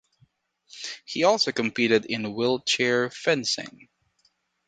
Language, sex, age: English, male, 19-29